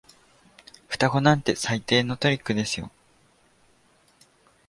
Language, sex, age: Japanese, male, 19-29